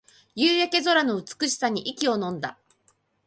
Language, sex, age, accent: Japanese, female, 40-49, 標準語